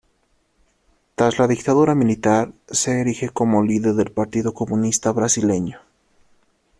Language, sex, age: Spanish, male, 19-29